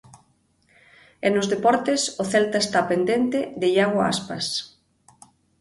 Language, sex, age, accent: Galician, female, 30-39, Normativo (estándar)